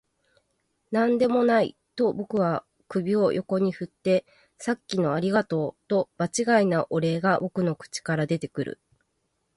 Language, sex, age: Japanese, female, 30-39